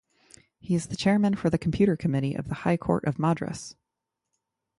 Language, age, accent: English, 30-39, United States English